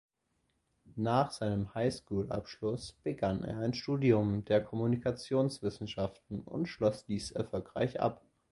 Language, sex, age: German, male, under 19